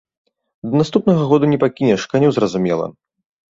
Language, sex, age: Belarusian, male, 19-29